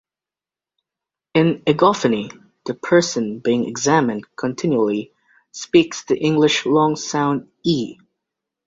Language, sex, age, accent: English, male, under 19, England English